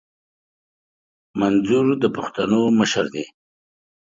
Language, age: Pashto, 50-59